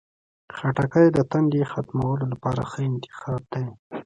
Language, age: Pashto, 19-29